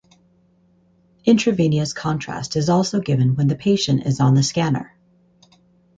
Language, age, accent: English, 40-49, United States English